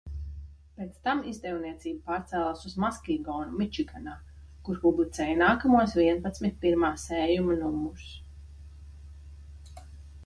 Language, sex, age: Latvian, female, 30-39